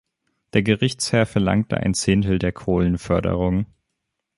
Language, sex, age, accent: German, male, under 19, Deutschland Deutsch